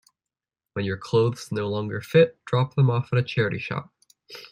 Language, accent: English, United States English